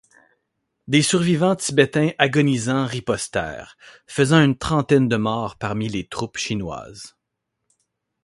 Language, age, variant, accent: French, 40-49, Français d'Amérique du Nord, Français du Canada